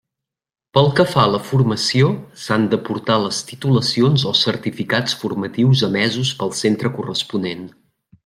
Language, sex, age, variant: Catalan, male, 40-49, Central